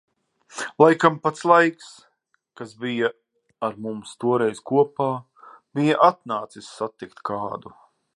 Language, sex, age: Latvian, male, 30-39